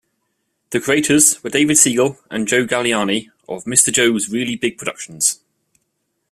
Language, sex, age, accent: English, male, 30-39, England English